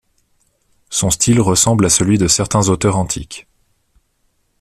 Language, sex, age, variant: French, male, 30-39, Français de métropole